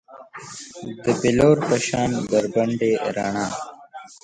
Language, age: Pashto, 19-29